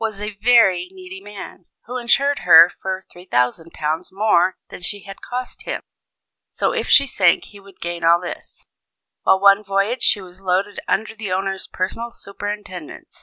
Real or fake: real